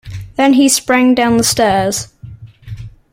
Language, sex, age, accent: English, male, under 19, England English